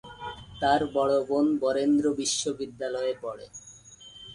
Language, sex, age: Bengali, male, 19-29